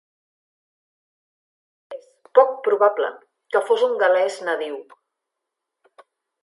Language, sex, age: Catalan, female, 40-49